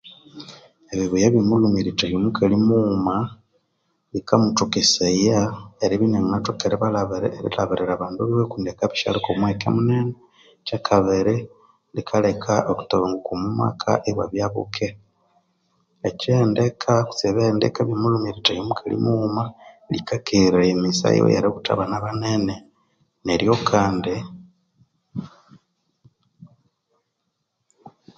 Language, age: Konzo, 19-29